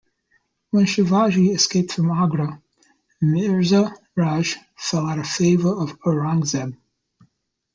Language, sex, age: English, male, 40-49